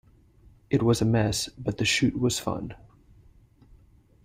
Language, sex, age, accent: English, male, 30-39, Canadian English